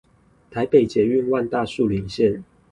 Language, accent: Chinese, 出生地：新北市